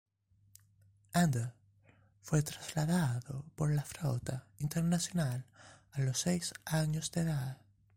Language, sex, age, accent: Spanish, male, 19-29, España: Sur peninsular (Andalucia, Extremadura, Murcia)